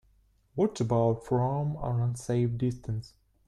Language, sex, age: English, male, 19-29